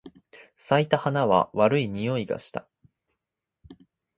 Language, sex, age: Japanese, male, under 19